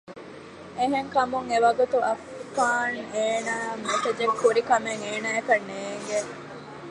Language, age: Divehi, 40-49